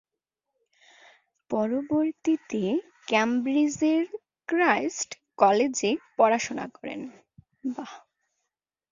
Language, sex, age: Bengali, female, under 19